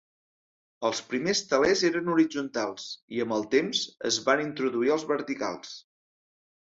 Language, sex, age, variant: Catalan, male, 40-49, Central